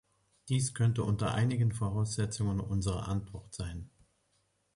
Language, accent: German, Deutschland Deutsch